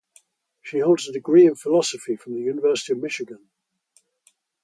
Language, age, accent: English, 80-89, England English